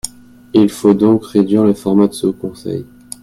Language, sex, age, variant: French, male, 19-29, Français de métropole